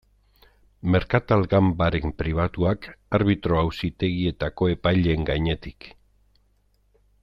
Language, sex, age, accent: Basque, male, 50-59, Erdialdekoa edo Nafarra (Gipuzkoa, Nafarroa)